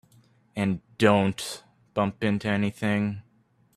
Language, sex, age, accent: English, male, under 19, United States English